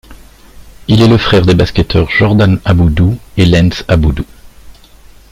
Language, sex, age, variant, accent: French, male, 50-59, Français d'Europe, Français de Belgique